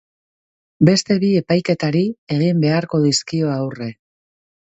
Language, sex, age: Basque, female, 40-49